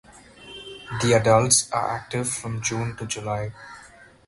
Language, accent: English, India and South Asia (India, Pakistan, Sri Lanka)